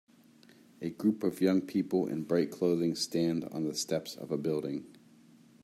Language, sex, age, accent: English, male, 50-59, United States English